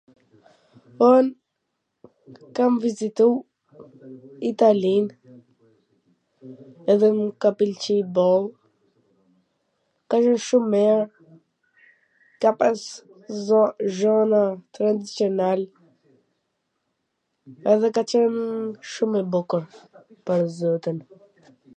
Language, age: Gheg Albanian, under 19